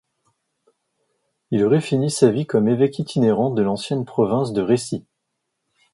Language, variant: French, Français de métropole